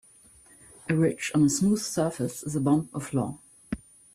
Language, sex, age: English, female, 50-59